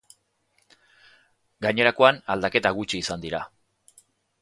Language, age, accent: Basque, 40-49, Erdialdekoa edo Nafarra (Gipuzkoa, Nafarroa)